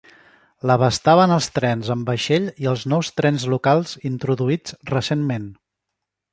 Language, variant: Catalan, Central